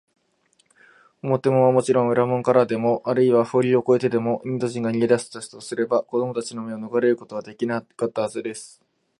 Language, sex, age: Japanese, male, 19-29